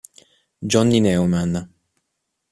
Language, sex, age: Italian, male, 30-39